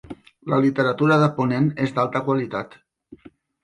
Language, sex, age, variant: Catalan, male, 40-49, Central